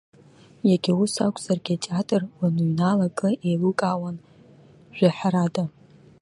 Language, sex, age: Abkhazian, female, under 19